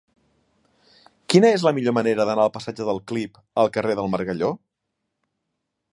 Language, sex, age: Catalan, male, 40-49